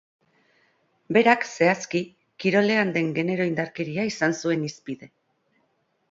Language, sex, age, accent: Basque, female, 40-49, Erdialdekoa edo Nafarra (Gipuzkoa, Nafarroa)